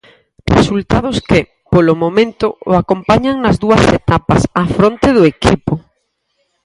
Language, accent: Galician, Normativo (estándar)